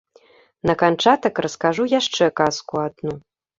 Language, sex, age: Belarusian, female, 30-39